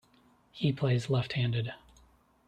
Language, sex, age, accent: English, male, 30-39, United States English